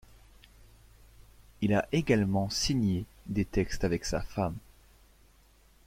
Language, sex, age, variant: French, male, 19-29, Français de métropole